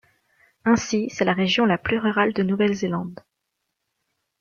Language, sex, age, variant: French, female, 19-29, Français de métropole